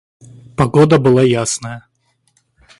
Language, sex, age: Russian, male, 30-39